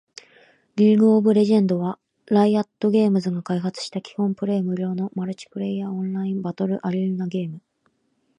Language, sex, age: Japanese, female, 19-29